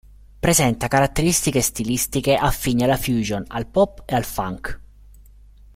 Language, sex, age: Italian, male, 30-39